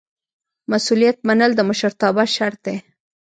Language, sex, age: Pashto, female, 19-29